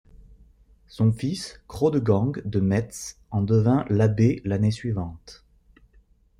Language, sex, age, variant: French, male, 30-39, Français de métropole